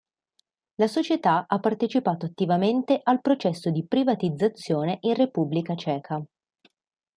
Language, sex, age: Italian, female, 19-29